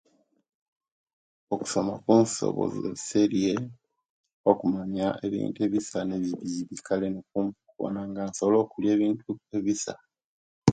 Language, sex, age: Kenyi, male, 30-39